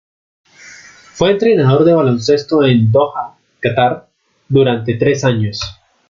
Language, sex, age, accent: Spanish, male, 19-29, Andino-Pacífico: Colombia, Perú, Ecuador, oeste de Bolivia y Venezuela andina